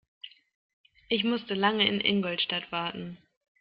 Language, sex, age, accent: German, female, 19-29, Deutschland Deutsch